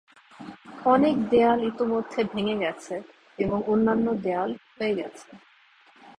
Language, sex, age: Bengali, female, 40-49